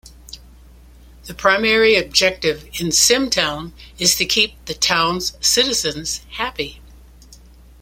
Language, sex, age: English, female, 70-79